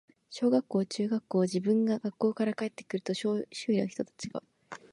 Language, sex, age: Japanese, female, under 19